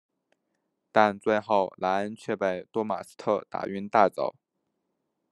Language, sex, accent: Chinese, male, 出生地：河南省